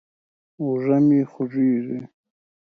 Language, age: Pashto, 19-29